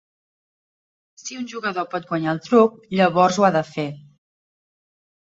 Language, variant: Catalan, Central